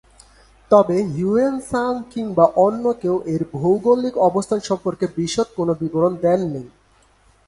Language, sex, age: Bengali, male, 19-29